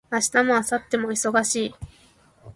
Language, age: Japanese, 19-29